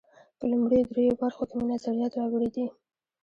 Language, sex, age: Pashto, female, 19-29